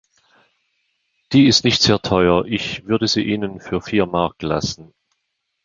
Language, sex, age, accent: German, male, 50-59, Schweizerdeutsch